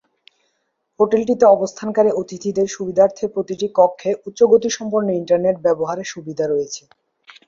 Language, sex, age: Bengali, male, under 19